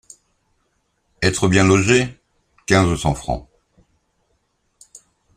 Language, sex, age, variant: French, male, 60-69, Français de métropole